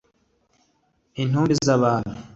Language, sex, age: Kinyarwanda, male, 30-39